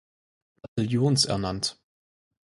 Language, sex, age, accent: German, male, 19-29, Deutschland Deutsch